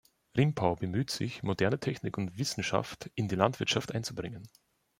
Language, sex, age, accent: German, male, 30-39, Österreichisches Deutsch